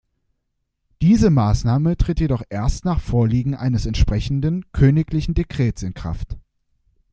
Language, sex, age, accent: German, male, under 19, Deutschland Deutsch